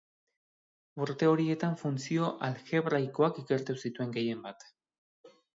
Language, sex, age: Basque, male, 30-39